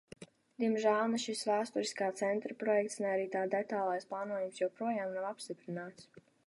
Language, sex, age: Latvian, female, under 19